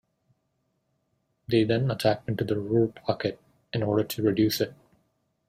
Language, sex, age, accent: English, male, 19-29, United States English